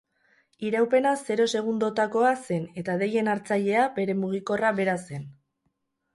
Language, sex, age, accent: Basque, female, 19-29, Erdialdekoa edo Nafarra (Gipuzkoa, Nafarroa)